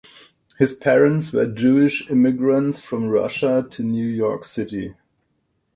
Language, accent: English, German